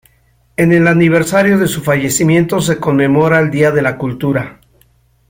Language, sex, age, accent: Spanish, male, 70-79, México